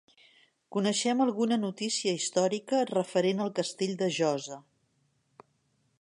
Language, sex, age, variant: Catalan, female, 60-69, Central